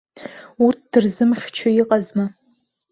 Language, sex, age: Abkhazian, female, 19-29